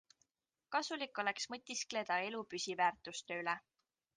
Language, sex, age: Estonian, female, 19-29